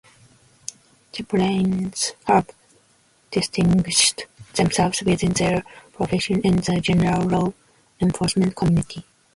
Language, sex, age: English, female, 19-29